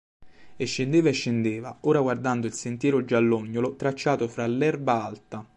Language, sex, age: Italian, male, 19-29